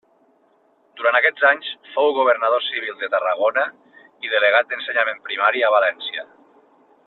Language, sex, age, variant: Catalan, male, 40-49, Nord-Occidental